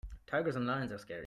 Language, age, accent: English, 30-39, Irish English